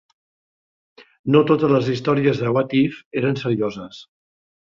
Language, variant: Catalan, Central